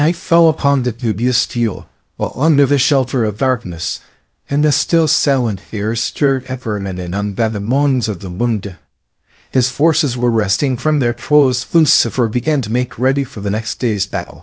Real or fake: fake